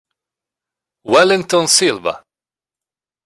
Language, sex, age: Italian, male, 19-29